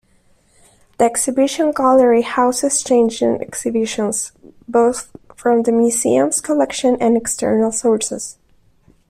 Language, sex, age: English, female, 19-29